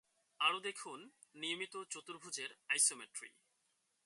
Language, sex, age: Bengali, male, 19-29